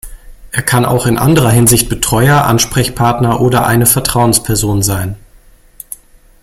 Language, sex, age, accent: German, male, 40-49, Deutschland Deutsch